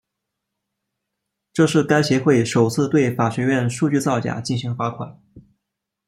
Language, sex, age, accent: Chinese, male, 19-29, 出生地：四川省